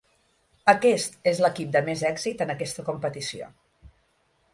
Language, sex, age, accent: Catalan, female, 40-49, balear; central